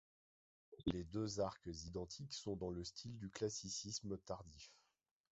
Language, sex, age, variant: French, male, 30-39, Français de métropole